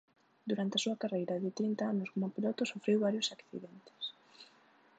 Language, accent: Galician, Normativo (estándar)